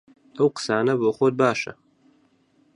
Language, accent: Central Kurdish, سۆرانی